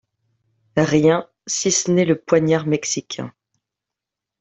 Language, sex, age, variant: French, female, 30-39, Français de métropole